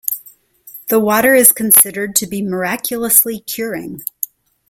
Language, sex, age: English, female, 40-49